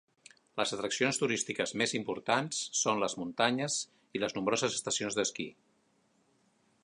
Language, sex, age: Catalan, male, 50-59